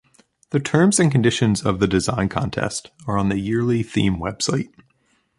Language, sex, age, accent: English, male, 19-29, United States English